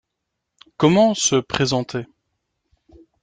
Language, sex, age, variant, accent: French, male, 30-39, Français d'Europe, Français de Belgique